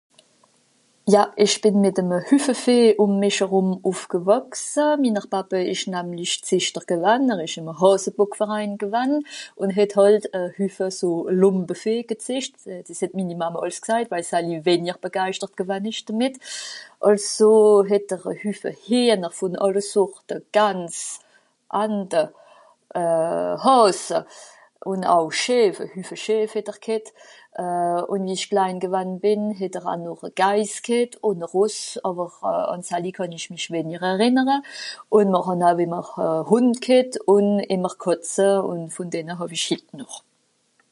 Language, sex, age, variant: Swiss German, female, 40-49, Nordniederàlemmànisch (Rishoffe, Zàwere, Bùsswìller, Hawenau, Brüemt, Stroossbùri, Molse, Dàmbàch, Schlettstàtt, Pfàlzbùri usw.)